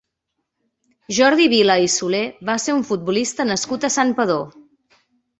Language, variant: Catalan, Central